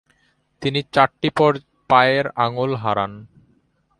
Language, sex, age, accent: Bengali, male, 19-29, Bengali